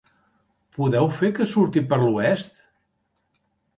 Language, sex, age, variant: Catalan, male, 50-59, Central